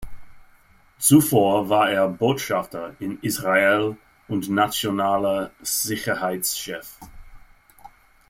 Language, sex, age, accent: German, male, 30-39, Deutschland Deutsch